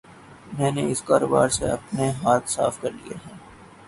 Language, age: Urdu, 19-29